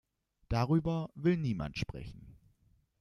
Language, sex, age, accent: German, male, under 19, Deutschland Deutsch